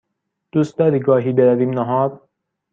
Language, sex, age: Persian, male, 19-29